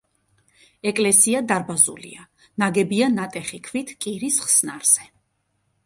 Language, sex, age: Georgian, female, 30-39